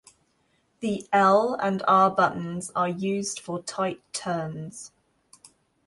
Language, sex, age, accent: English, female, 19-29, England English